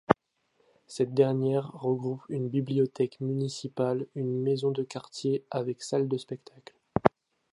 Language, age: French, 19-29